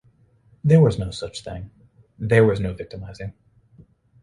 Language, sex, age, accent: English, male, 19-29, United States English